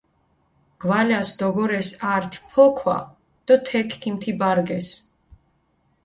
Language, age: Mingrelian, 40-49